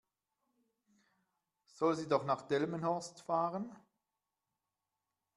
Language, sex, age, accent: German, male, 50-59, Schweizerdeutsch